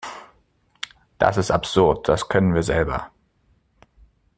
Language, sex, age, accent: German, male, 30-39, Deutschland Deutsch